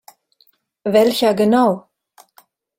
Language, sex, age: German, female, 50-59